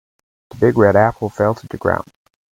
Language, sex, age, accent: English, male, under 19, Canadian English